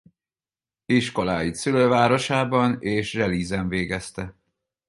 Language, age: Hungarian, 40-49